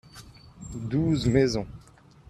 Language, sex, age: French, male, 30-39